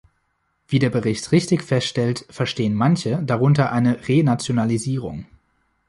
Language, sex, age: German, male, 19-29